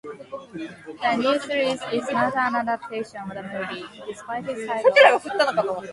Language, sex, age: English, female, 19-29